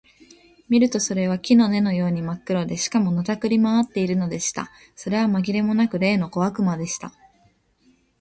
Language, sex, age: Japanese, female, 19-29